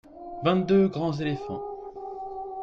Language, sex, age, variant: French, male, 30-39, Français de métropole